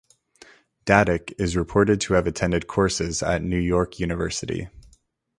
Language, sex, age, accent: English, male, 19-29, United States English